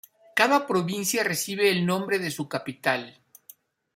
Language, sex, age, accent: Spanish, male, 50-59, México